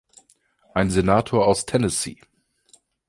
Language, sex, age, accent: German, male, 30-39, Deutschland Deutsch